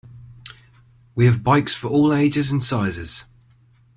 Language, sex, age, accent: English, male, 19-29, England English